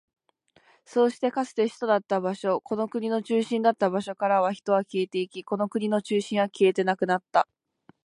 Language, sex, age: Japanese, female, 19-29